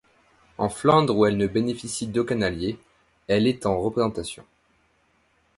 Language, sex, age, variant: French, male, 19-29, Français de métropole